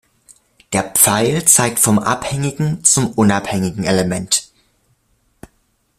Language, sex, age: German, male, under 19